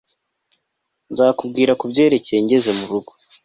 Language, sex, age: Kinyarwanda, male, under 19